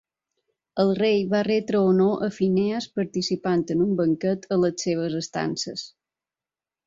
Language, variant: Catalan, Balear